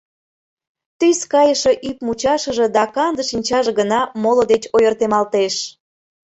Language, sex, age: Mari, female, 19-29